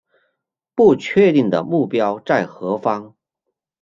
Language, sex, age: Chinese, male, 40-49